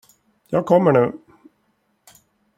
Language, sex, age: Swedish, male, 40-49